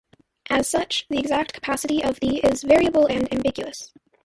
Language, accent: English, United States English